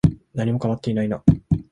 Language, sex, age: Japanese, male, 19-29